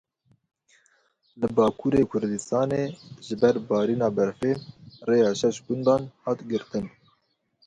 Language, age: Kurdish, 19-29